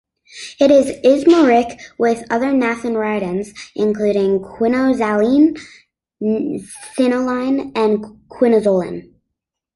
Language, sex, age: English, male, 19-29